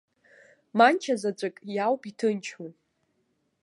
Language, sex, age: Abkhazian, female, 19-29